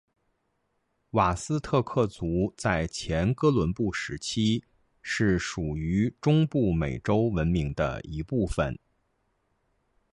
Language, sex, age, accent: Chinese, male, 40-49, 出生地：北京市